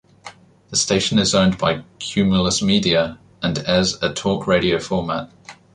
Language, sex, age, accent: English, male, 19-29, England English